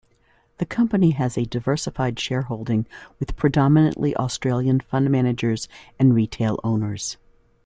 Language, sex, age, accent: English, female, 50-59, United States English